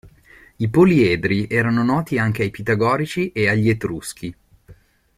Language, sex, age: Italian, male, 30-39